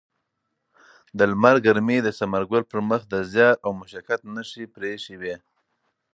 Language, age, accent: Pashto, 30-39, کندهارۍ لهجه